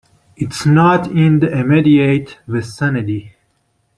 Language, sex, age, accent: English, male, 19-29, United States English